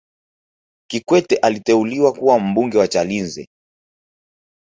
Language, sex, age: Swahili, male, 19-29